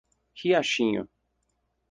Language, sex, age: Portuguese, male, 19-29